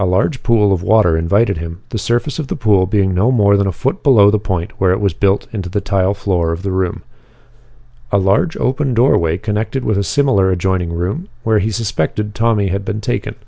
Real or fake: real